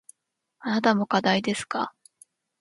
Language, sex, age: Japanese, female, 19-29